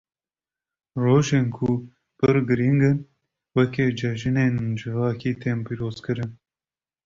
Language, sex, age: Kurdish, male, 19-29